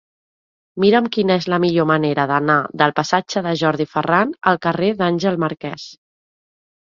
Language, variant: Catalan, Central